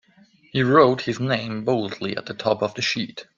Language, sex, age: English, male, 19-29